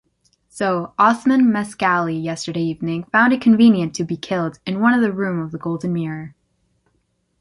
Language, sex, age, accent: English, female, 19-29, Canadian English